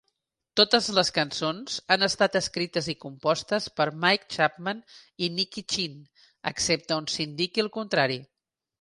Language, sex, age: Catalan, female, 50-59